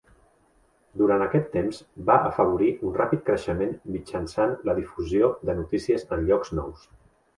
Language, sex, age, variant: Catalan, male, 40-49, Central